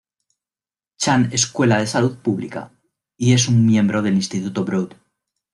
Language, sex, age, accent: Spanish, male, 30-39, España: Centro-Sur peninsular (Madrid, Toledo, Castilla-La Mancha)